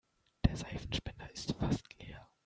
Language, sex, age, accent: German, male, 19-29, Deutschland Deutsch